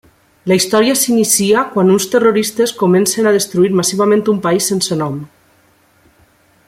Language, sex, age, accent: Catalan, female, 30-39, valencià